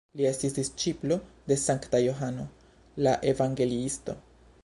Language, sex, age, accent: Esperanto, male, 19-29, Internacia